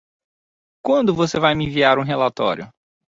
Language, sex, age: Portuguese, male, 19-29